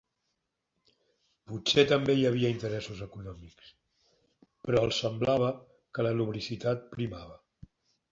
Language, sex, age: Catalan, male, 50-59